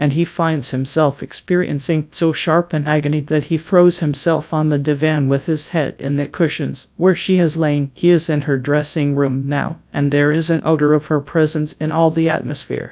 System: TTS, GradTTS